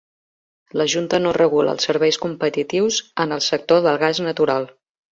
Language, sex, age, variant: Catalan, female, 40-49, Central